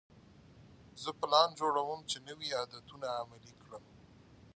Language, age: Pashto, 30-39